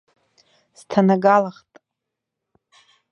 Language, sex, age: Abkhazian, female, 40-49